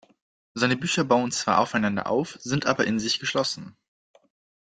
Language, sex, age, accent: German, male, 19-29, Deutschland Deutsch